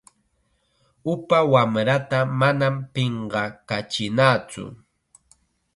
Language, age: Chiquián Ancash Quechua, 19-29